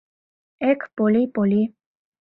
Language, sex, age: Mari, female, 19-29